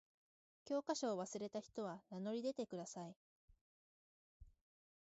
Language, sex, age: Japanese, female, 19-29